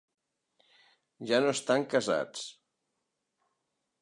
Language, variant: Catalan, Central